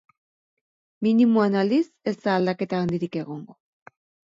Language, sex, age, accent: Basque, female, 40-49, Erdialdekoa edo Nafarra (Gipuzkoa, Nafarroa)